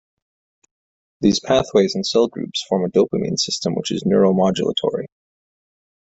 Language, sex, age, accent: English, male, 19-29, United States English